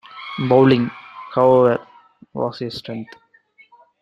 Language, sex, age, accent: English, male, 19-29, India and South Asia (India, Pakistan, Sri Lanka)